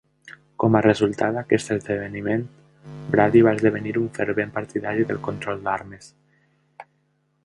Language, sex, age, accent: Catalan, male, 19-29, valencià